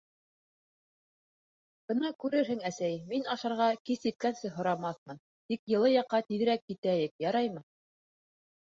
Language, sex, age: Bashkir, female, 30-39